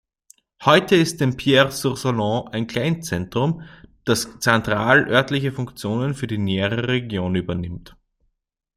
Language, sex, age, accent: German, male, 19-29, Österreichisches Deutsch